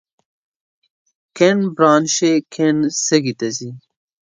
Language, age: Pashto, 19-29